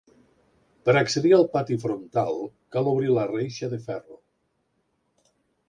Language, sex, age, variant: Catalan, male, 50-59, Nord-Occidental